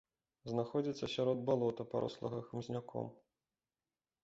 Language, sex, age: Belarusian, male, 30-39